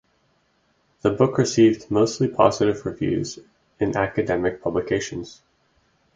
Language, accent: English, Canadian English